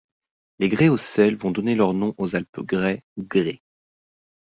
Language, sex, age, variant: French, male, 30-39, Français de métropole